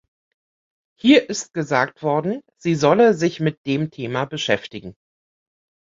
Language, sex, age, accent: German, female, 50-59, Deutschland Deutsch